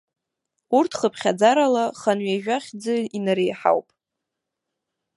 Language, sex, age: Abkhazian, female, under 19